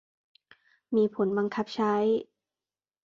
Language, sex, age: Thai, female, 19-29